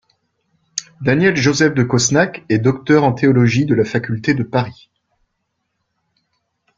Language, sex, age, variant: French, male, 40-49, Français de métropole